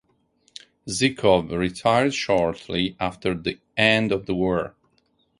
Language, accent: English, England English; Italian